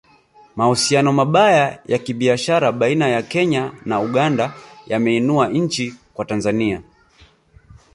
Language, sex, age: Swahili, male, 30-39